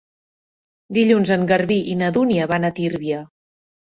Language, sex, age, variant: Catalan, female, 40-49, Central